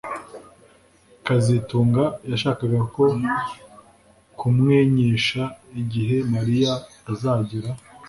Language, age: Kinyarwanda, 19-29